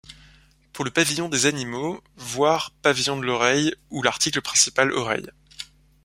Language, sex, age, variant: French, male, 30-39, Français de métropole